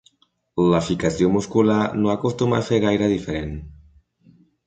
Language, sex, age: Catalan, male, 19-29